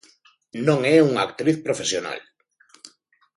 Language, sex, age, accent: Galician, male, 40-49, Normativo (estándar)